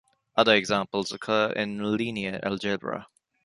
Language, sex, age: English, male, 19-29